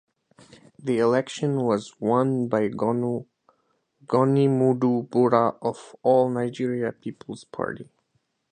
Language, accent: English, United States English